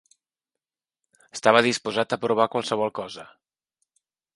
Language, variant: Catalan, Central